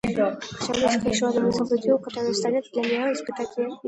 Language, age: Russian, under 19